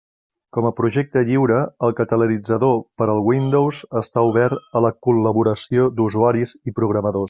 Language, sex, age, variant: Catalan, male, 40-49, Central